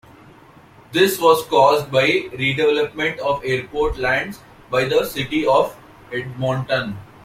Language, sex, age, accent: English, male, 19-29, India and South Asia (India, Pakistan, Sri Lanka)